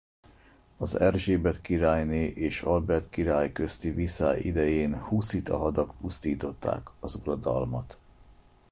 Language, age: Hungarian, 40-49